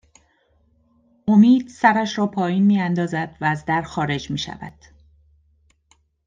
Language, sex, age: Persian, female, 40-49